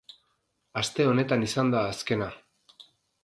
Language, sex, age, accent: Basque, male, 30-39, Mendebalekoa (Araba, Bizkaia, Gipuzkoako mendebaleko herri batzuk)